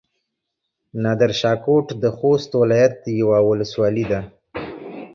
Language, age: Pashto, 30-39